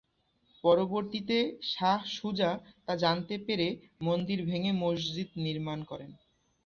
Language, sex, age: Bengali, male, 19-29